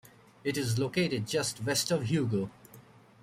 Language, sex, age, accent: English, male, 19-29, United States English